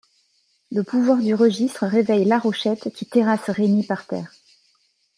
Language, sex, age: French, female, 40-49